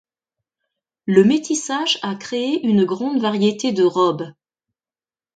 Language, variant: French, Français de métropole